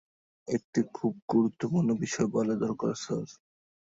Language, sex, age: Bengali, male, 19-29